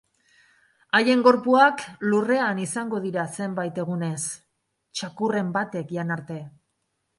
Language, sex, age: Basque, female, 50-59